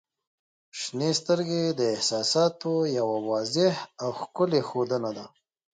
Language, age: Pashto, 30-39